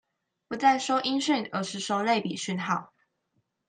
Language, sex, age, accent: Chinese, female, 19-29, 出生地：臺南市